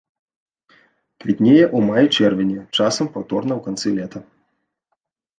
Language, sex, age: Belarusian, male, 30-39